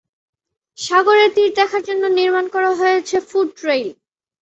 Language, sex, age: Bengali, female, 19-29